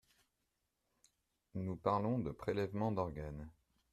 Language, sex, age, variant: French, male, 30-39, Français de métropole